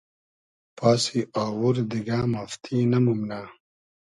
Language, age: Hazaragi, 19-29